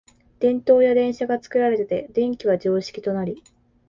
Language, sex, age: Japanese, female, 19-29